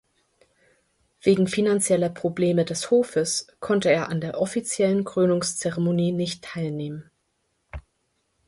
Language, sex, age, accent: German, female, 30-39, Deutschland Deutsch